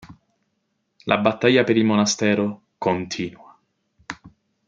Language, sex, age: Italian, male, 19-29